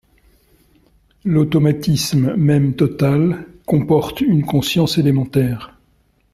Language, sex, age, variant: French, male, 60-69, Français de métropole